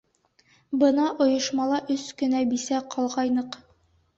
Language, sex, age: Bashkir, female, 19-29